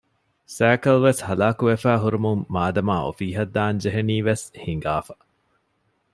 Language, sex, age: Divehi, male, 30-39